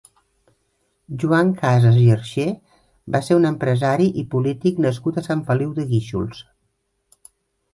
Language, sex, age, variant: Catalan, female, 50-59, Central